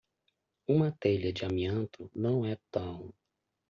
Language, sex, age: Portuguese, male, 30-39